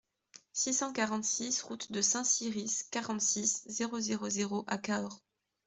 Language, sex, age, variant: French, female, 19-29, Français de métropole